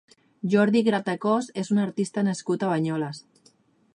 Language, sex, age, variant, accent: Catalan, female, 30-39, Central, central